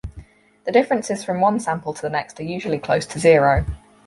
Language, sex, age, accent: English, female, 19-29, England English; New Zealand English